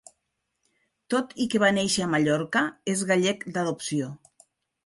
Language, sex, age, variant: Catalan, female, 50-59, Nord-Occidental